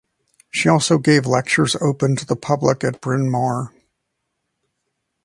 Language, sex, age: English, male, 60-69